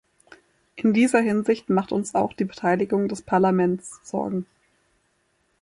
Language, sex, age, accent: German, female, 19-29, Deutschland Deutsch